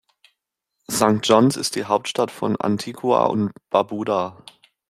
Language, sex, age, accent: German, male, 19-29, Deutschland Deutsch